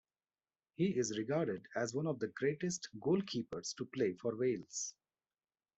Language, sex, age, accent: English, male, 40-49, India and South Asia (India, Pakistan, Sri Lanka)